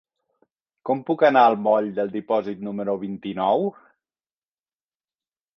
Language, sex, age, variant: Catalan, male, 40-49, Nord-Occidental